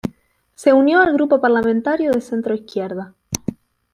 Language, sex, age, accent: Spanish, female, 19-29, Rioplatense: Argentina, Uruguay, este de Bolivia, Paraguay